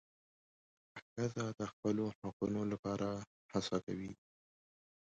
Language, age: Pashto, 19-29